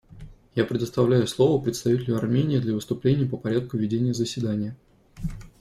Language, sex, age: Russian, male, 30-39